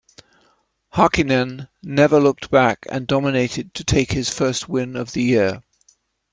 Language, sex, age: English, male, 70-79